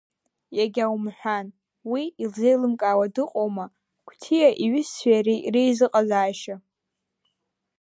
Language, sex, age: Abkhazian, female, under 19